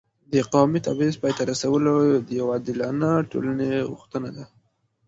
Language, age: Pashto, 19-29